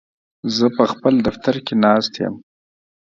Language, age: Pashto, 30-39